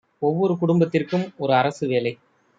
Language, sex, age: Tamil, male, 30-39